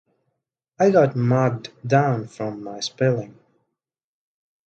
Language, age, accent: English, 19-29, India and South Asia (India, Pakistan, Sri Lanka)